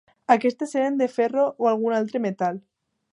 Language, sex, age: Catalan, female, under 19